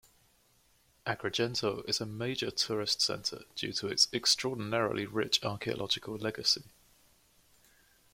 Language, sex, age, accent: English, male, 19-29, England English